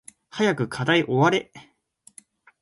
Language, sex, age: Japanese, male, 19-29